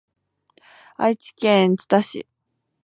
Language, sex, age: Japanese, female, 19-29